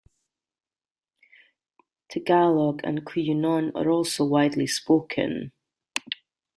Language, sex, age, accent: English, female, 40-49, Scottish English